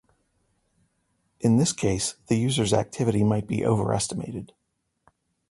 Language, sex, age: English, male, 40-49